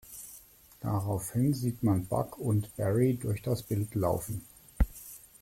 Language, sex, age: German, male, 40-49